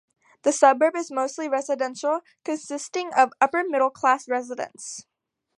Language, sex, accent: English, female, United States English